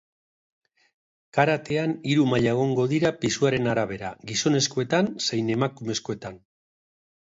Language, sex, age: Basque, male, 60-69